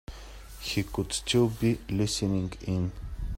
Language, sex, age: English, male, 30-39